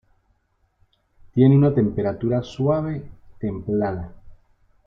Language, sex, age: Spanish, male, 40-49